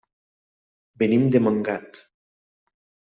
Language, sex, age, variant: Catalan, male, 30-39, Nord-Occidental